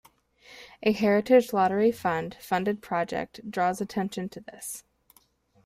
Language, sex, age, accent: English, female, 19-29, England English